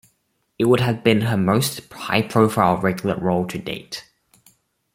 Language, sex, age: English, male, 19-29